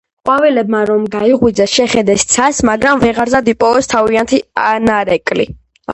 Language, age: Georgian, 30-39